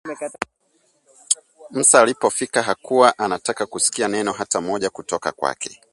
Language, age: Swahili, 30-39